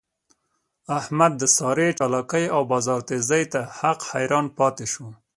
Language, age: Pashto, 19-29